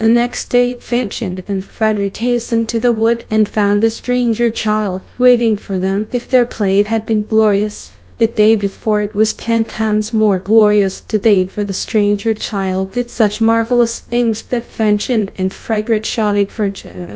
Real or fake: fake